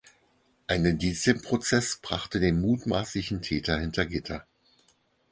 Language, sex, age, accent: German, male, 50-59, Deutschland Deutsch